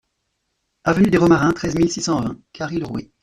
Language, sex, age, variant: French, male, 40-49, Français de métropole